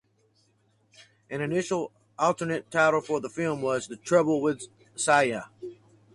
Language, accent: English, United States English